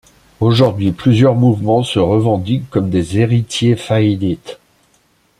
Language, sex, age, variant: French, male, 50-59, Français de métropole